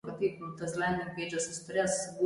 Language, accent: English, England English